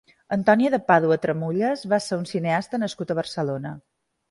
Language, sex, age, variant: Catalan, female, 40-49, Balear